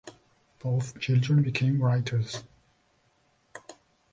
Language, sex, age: English, male, 30-39